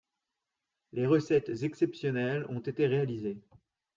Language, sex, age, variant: French, male, 30-39, Français de métropole